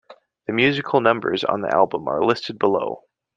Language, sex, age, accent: English, male, 19-29, United States English